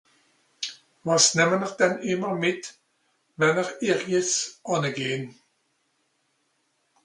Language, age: Swiss German, 60-69